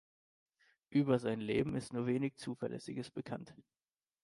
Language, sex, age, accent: German, male, 19-29, Deutschland Deutsch